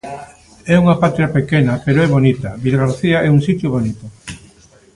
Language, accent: Galician, Normativo (estándar)